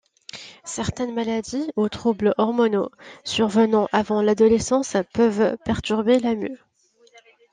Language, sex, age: French, female, 19-29